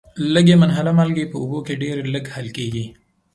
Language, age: Pashto, 19-29